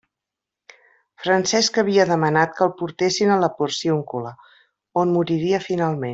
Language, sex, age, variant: Catalan, female, 50-59, Central